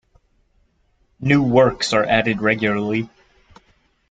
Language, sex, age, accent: English, male, 30-39, United States English